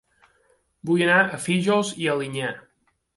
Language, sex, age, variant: Catalan, male, 30-39, Balear